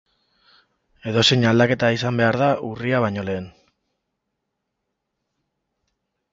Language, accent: Basque, Mendebalekoa (Araba, Bizkaia, Gipuzkoako mendebaleko herri batzuk)